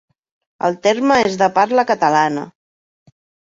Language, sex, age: Catalan, female, 50-59